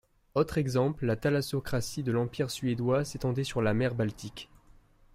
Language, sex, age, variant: French, male, 19-29, Français de métropole